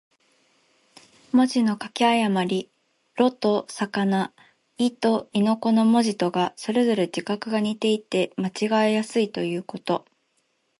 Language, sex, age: Japanese, female, 19-29